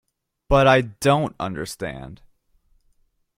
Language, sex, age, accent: English, male, 19-29, United States English